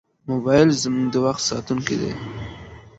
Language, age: Pashto, 19-29